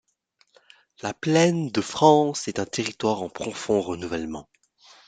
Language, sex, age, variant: French, male, under 19, Français de métropole